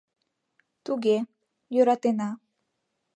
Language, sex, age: Mari, female, under 19